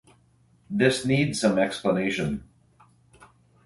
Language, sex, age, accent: English, male, 40-49, Canadian English